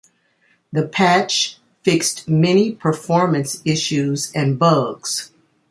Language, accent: English, United States English